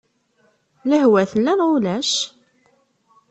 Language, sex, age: Kabyle, female, 30-39